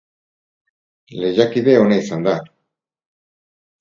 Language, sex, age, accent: Basque, male, 40-49, Erdialdekoa edo Nafarra (Gipuzkoa, Nafarroa)